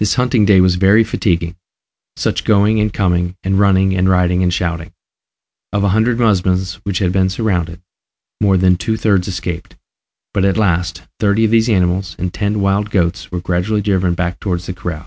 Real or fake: real